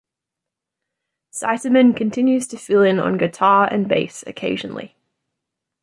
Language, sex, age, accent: English, female, 19-29, Australian English